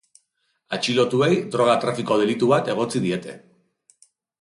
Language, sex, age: Basque, male, 40-49